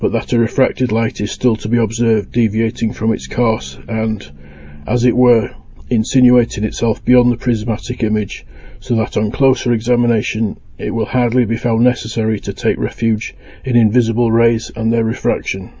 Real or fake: real